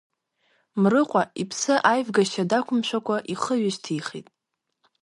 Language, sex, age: Abkhazian, female, under 19